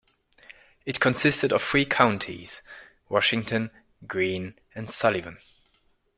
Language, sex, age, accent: English, male, 19-29, England English